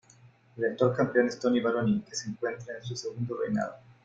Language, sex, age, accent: Spanish, male, 40-49, España: Norte peninsular (Asturias, Castilla y León, Cantabria, País Vasco, Navarra, Aragón, La Rioja, Guadalajara, Cuenca)